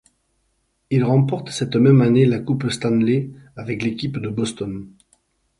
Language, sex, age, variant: French, male, 50-59, Français de métropole